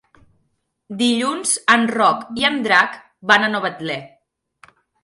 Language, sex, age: Catalan, female, 19-29